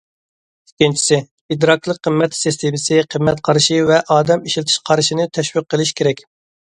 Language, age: Uyghur, 30-39